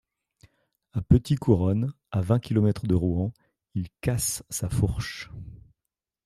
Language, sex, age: French, male, 40-49